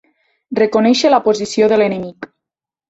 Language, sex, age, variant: Catalan, female, 19-29, Nord-Occidental